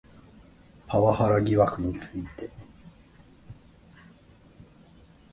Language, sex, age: Japanese, male, 30-39